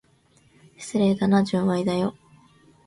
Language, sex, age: Japanese, female, under 19